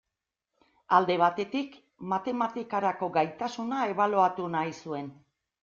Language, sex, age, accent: Basque, female, 60-69, Erdialdekoa edo Nafarra (Gipuzkoa, Nafarroa)